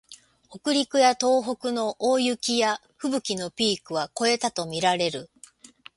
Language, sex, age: Japanese, female, 60-69